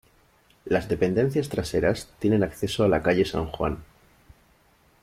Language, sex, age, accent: Spanish, male, 30-39, España: Sur peninsular (Andalucia, Extremadura, Murcia)